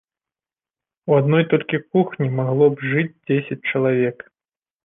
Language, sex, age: Belarusian, male, 30-39